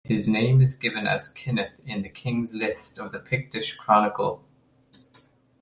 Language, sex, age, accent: English, male, 19-29, Irish English